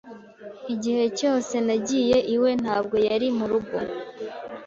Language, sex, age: Kinyarwanda, female, 19-29